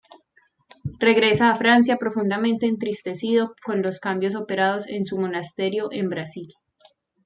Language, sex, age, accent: Spanish, female, 30-39, Andino-Pacífico: Colombia, Perú, Ecuador, oeste de Bolivia y Venezuela andina